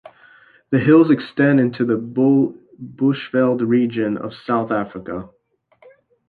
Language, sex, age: English, male, 19-29